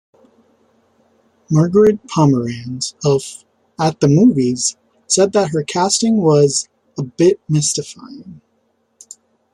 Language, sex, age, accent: English, male, 19-29, United States English